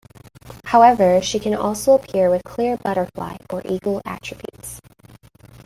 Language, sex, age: English, female, 19-29